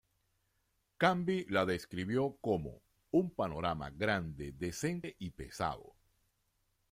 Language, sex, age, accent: Spanish, male, 60-69, Caribe: Cuba, Venezuela, Puerto Rico, República Dominicana, Panamá, Colombia caribeña, México caribeño, Costa del golfo de México